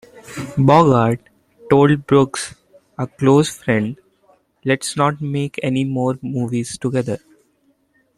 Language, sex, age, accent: English, male, 19-29, India and South Asia (India, Pakistan, Sri Lanka)